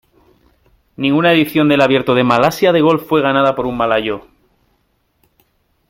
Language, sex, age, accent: Spanish, male, 30-39, España: Norte peninsular (Asturias, Castilla y León, Cantabria, País Vasco, Navarra, Aragón, La Rioja, Guadalajara, Cuenca)